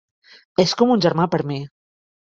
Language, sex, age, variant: Catalan, female, 40-49, Central